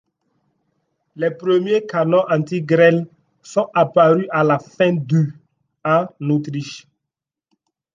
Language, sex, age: French, male, 19-29